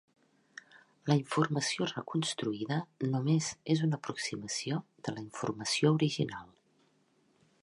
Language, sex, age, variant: Catalan, female, 50-59, Central